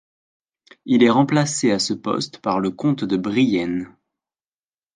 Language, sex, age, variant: French, male, 19-29, Français de métropole